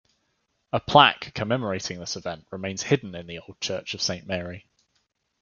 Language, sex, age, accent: English, male, 19-29, England English